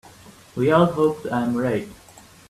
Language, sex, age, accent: English, male, 19-29, United States English